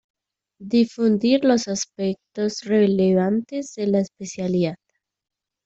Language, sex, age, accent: Spanish, female, 19-29, América central